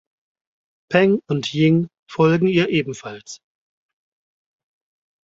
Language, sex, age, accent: German, male, 30-39, Deutschland Deutsch